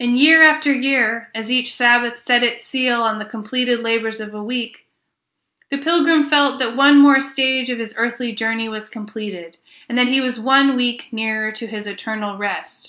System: none